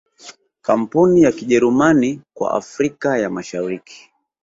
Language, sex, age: Swahili, male, 30-39